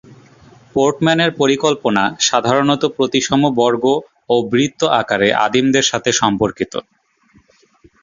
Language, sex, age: Bengali, male, 19-29